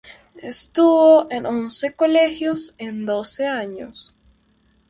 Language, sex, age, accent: Spanish, female, under 19, Caribe: Cuba, Venezuela, Puerto Rico, República Dominicana, Panamá, Colombia caribeña, México caribeño, Costa del golfo de México